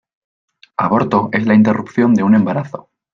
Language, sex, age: Spanish, male, 19-29